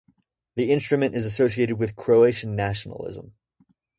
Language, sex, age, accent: English, male, 19-29, United States English